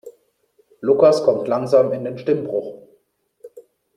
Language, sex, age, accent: German, male, 30-39, Deutschland Deutsch